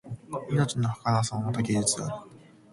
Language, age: Japanese, 19-29